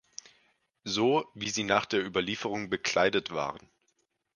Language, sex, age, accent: German, male, 19-29, Deutschland Deutsch